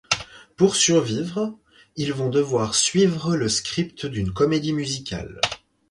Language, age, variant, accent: French, 19-29, Français d'Europe, Français de Suisse